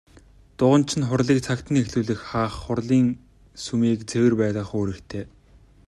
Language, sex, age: Mongolian, male, 19-29